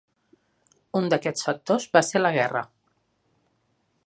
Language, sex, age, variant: Catalan, female, 50-59, Nord-Occidental